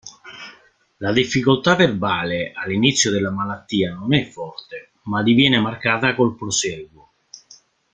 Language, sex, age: Italian, male, 50-59